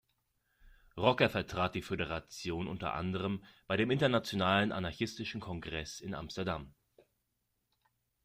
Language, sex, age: German, male, 30-39